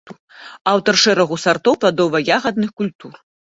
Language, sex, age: Belarusian, female, 40-49